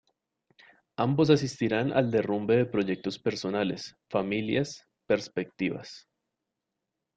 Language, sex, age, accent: Spanish, male, 19-29, Caribe: Cuba, Venezuela, Puerto Rico, República Dominicana, Panamá, Colombia caribeña, México caribeño, Costa del golfo de México